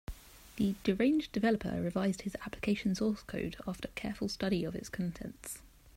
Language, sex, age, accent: English, female, 30-39, England English